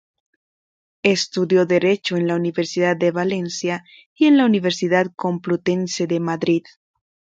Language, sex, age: Spanish, female, 19-29